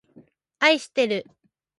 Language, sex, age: Japanese, female, 19-29